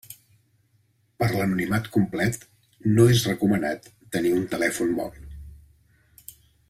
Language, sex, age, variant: Catalan, male, 40-49, Central